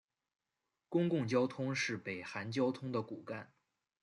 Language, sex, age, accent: Chinese, male, 19-29, 出生地：河南省